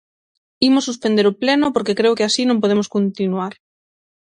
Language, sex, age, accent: Galician, female, 19-29, Oriental (común en zona oriental); Normativo (estándar)